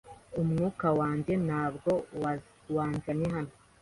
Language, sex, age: Kinyarwanda, female, 19-29